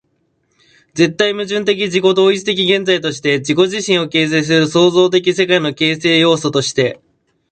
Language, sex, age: Japanese, male, 19-29